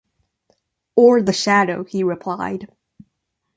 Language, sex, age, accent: English, female, 19-29, United States English